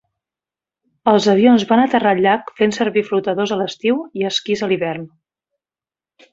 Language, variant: Catalan, Central